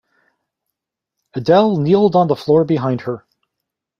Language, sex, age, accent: English, male, 40-49, United States English